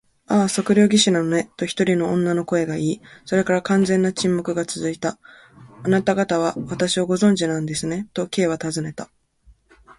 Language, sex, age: Japanese, female, under 19